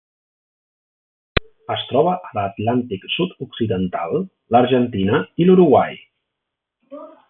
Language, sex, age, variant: Catalan, male, 40-49, Central